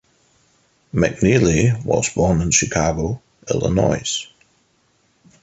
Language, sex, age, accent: English, male, 19-29, United States English